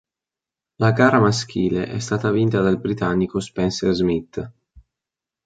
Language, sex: Italian, male